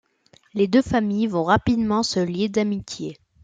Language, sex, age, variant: French, male, under 19, Français de métropole